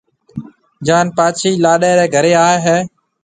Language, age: Marwari (Pakistan), 40-49